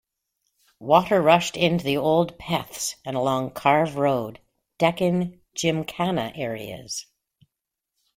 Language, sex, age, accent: English, female, 50-59, Canadian English